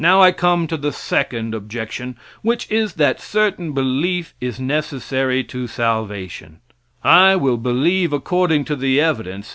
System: none